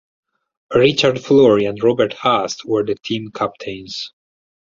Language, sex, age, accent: English, male, 19-29, Italian